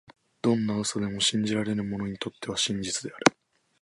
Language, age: Japanese, 19-29